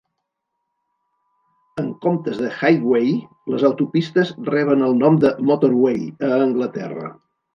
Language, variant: Catalan, Septentrional